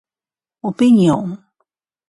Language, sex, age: Japanese, female, 40-49